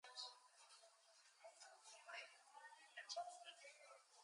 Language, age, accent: English, 19-29, United States English